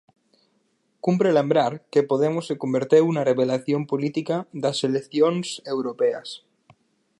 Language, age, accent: Galician, 19-29, Oriental (común en zona oriental)